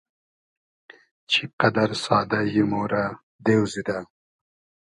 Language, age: Hazaragi, 30-39